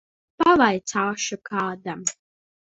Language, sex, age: Latvian, female, under 19